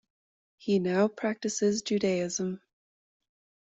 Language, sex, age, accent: English, female, 30-39, Canadian English